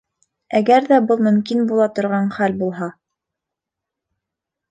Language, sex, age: Bashkir, female, 19-29